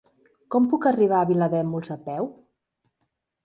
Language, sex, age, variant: Catalan, female, 40-49, Central